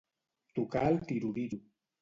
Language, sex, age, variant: Catalan, male, 50-59, Central